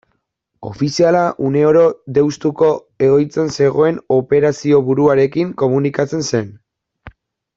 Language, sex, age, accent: Basque, male, 19-29, Mendebalekoa (Araba, Bizkaia, Gipuzkoako mendebaleko herri batzuk)